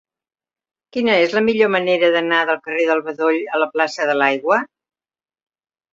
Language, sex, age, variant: Catalan, female, 70-79, Central